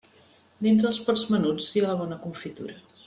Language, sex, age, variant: Catalan, female, 50-59, Central